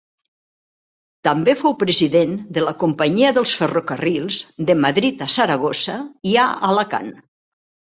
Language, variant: Catalan, Central